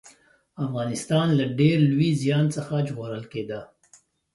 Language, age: Pashto, 30-39